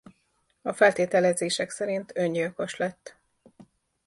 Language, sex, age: Hungarian, female, 40-49